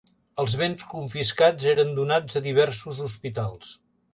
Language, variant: Catalan, Central